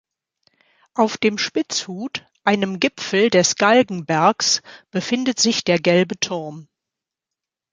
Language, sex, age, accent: German, female, 50-59, Deutschland Deutsch